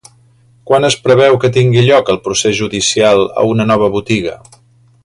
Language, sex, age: Catalan, male, 50-59